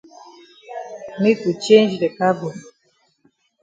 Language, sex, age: Cameroon Pidgin, female, 40-49